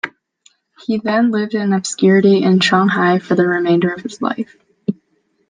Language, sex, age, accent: English, female, under 19, United States English